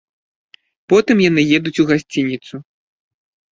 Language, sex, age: Belarusian, male, 30-39